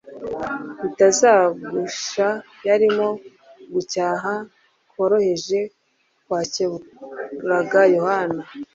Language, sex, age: Kinyarwanda, female, 30-39